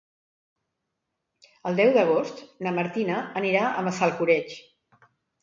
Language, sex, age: Catalan, female, 60-69